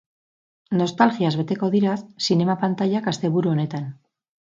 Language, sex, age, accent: Basque, female, 50-59, Mendebalekoa (Araba, Bizkaia, Gipuzkoako mendebaleko herri batzuk)